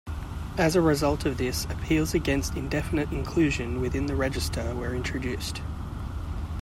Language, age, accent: English, 30-39, Australian English